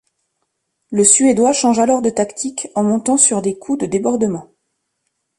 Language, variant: French, Français de métropole